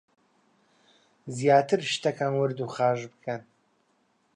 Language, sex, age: Central Kurdish, male, 19-29